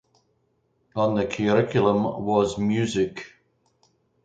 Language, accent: English, Scottish English